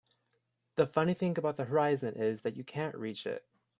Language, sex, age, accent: English, male, 19-29, United States English